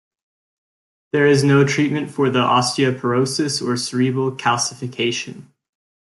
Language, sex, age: English, male, 19-29